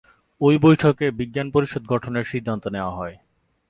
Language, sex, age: Bengali, male, 19-29